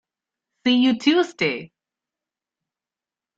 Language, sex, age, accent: English, male, 19-29, India and South Asia (India, Pakistan, Sri Lanka)